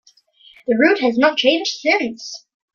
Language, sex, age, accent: English, female, under 19, Canadian English